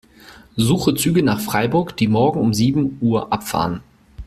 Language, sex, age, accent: German, male, 30-39, Deutschland Deutsch